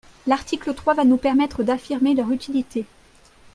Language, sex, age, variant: French, female, 19-29, Français de métropole